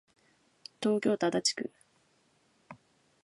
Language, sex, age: Japanese, female, under 19